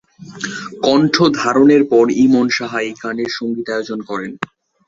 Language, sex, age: Bengali, male, 19-29